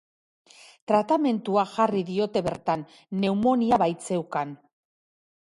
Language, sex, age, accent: Basque, female, 40-49, Mendebalekoa (Araba, Bizkaia, Gipuzkoako mendebaleko herri batzuk)